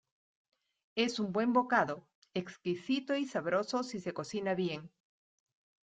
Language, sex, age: Spanish, female, 50-59